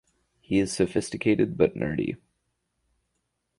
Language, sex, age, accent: English, male, under 19, Canadian English